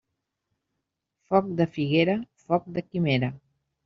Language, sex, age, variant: Catalan, female, 50-59, Central